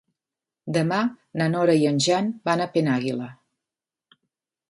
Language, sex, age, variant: Catalan, female, 50-59, Central